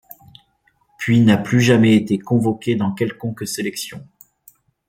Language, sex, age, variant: French, male, 40-49, Français de métropole